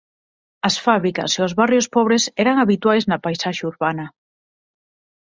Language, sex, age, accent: Galician, female, 19-29, Normativo (estándar)